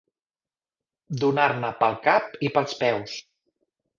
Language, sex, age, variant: Catalan, male, 40-49, Central